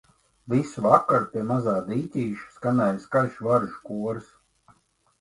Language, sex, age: Latvian, male, 40-49